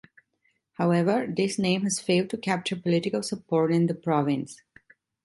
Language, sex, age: English, female, 30-39